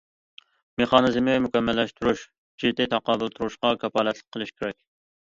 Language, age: Uyghur, 30-39